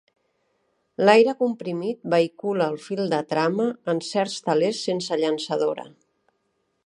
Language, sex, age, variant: Catalan, female, 50-59, Central